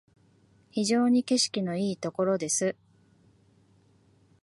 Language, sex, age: Japanese, female, 40-49